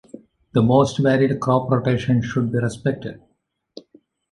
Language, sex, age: English, male, 70-79